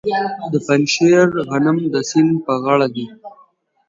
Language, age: Pashto, 19-29